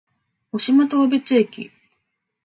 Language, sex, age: Japanese, female, 19-29